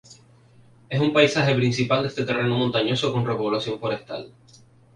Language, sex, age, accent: Spanish, male, 19-29, España: Islas Canarias